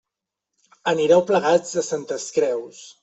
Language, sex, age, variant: Catalan, male, 30-39, Central